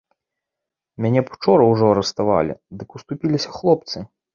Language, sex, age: Belarusian, male, 30-39